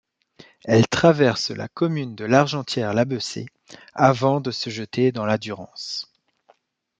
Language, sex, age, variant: French, male, 30-39, Français de métropole